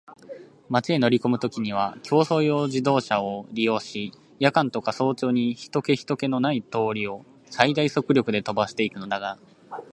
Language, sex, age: Japanese, male, 19-29